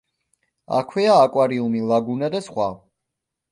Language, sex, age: Georgian, male, 19-29